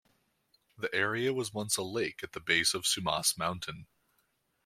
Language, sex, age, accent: English, male, 19-29, United States English